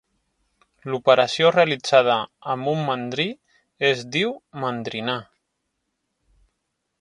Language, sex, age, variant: Catalan, male, 30-39, Central